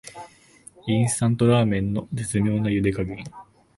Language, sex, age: Japanese, male, 19-29